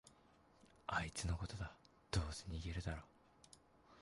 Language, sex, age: Japanese, male, 19-29